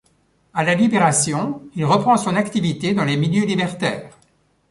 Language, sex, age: French, male, 70-79